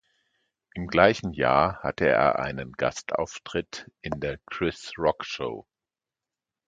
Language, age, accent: German, 50-59, Deutschland Deutsch